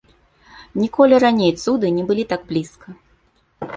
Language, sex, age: Belarusian, female, 30-39